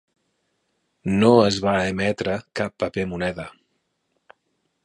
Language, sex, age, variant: Catalan, male, 40-49, Central